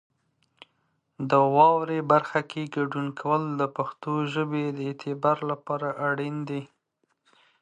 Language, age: Pashto, 30-39